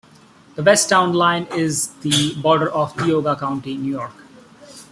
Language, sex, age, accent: English, male, 30-39, India and South Asia (India, Pakistan, Sri Lanka)